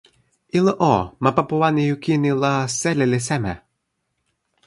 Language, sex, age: Toki Pona, male, 19-29